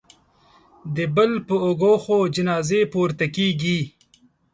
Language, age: Pashto, 19-29